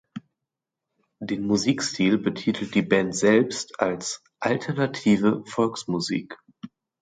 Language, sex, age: German, male, 30-39